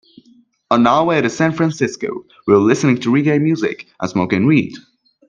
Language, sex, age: English, male, 19-29